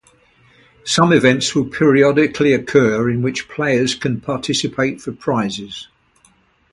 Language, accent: English, England English